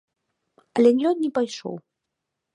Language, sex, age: Belarusian, female, 19-29